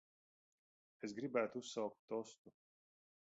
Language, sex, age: Latvian, male, 30-39